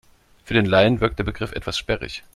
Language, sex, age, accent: German, male, 40-49, Deutschland Deutsch